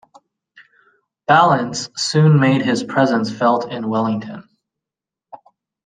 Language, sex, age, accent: English, male, 30-39, United States English